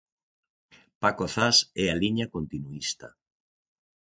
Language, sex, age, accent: Galician, male, 60-69, Atlántico (seseo e gheada)